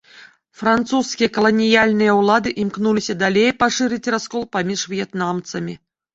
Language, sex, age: Belarusian, female, 40-49